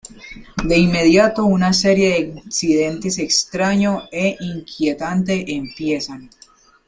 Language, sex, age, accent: Spanish, male, under 19, Andino-Pacífico: Colombia, Perú, Ecuador, oeste de Bolivia y Venezuela andina